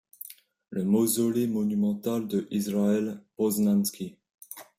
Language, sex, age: French, male, 19-29